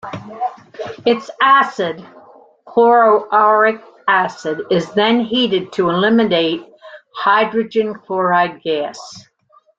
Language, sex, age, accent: English, female, 80-89, United States English